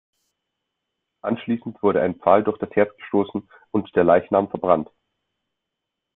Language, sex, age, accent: German, male, 19-29, Deutschland Deutsch